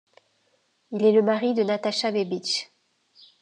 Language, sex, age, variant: French, female, 50-59, Français de métropole